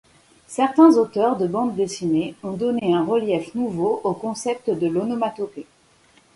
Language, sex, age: French, female, 30-39